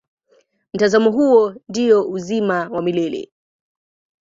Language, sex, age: Swahili, female, 19-29